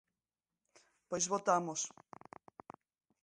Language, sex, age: Galician, female, 40-49